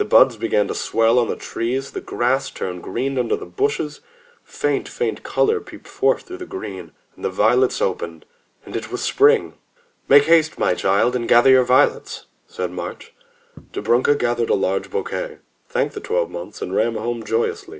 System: none